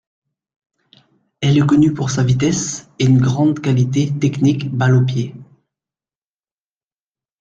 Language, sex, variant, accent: French, male, Français des départements et régions d'outre-mer, Français de La Réunion